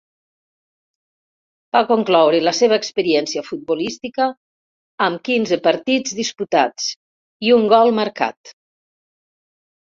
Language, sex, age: Catalan, female, 60-69